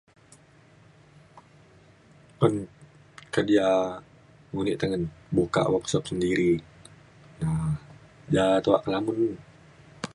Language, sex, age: Mainstream Kenyah, female, 19-29